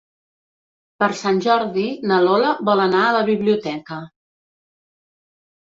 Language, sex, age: Catalan, female, 50-59